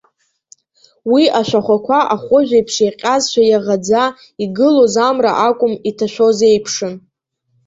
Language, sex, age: Abkhazian, female, under 19